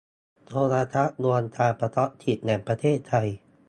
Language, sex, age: Thai, male, 19-29